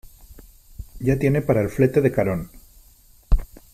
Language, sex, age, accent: Spanish, male, 30-39, España: Norte peninsular (Asturias, Castilla y León, Cantabria, País Vasco, Navarra, Aragón, La Rioja, Guadalajara, Cuenca)